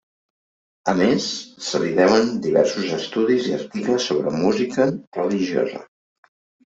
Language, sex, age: Catalan, male, 50-59